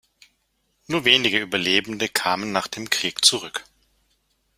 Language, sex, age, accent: German, male, 50-59, Deutschland Deutsch